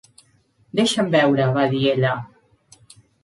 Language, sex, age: Catalan, female, 50-59